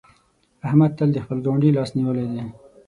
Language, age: Pashto, 19-29